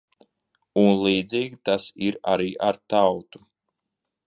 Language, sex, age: Latvian, male, 30-39